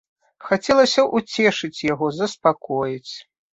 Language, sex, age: Belarusian, female, 40-49